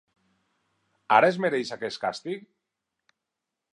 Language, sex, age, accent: Catalan, male, 40-49, valencià